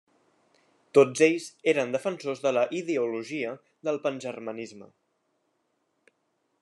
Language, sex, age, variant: Catalan, male, under 19, Central